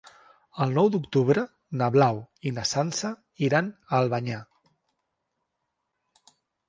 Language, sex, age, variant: Catalan, male, 40-49, Central